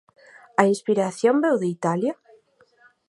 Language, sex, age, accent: Galician, female, 30-39, Atlántico (seseo e gheada)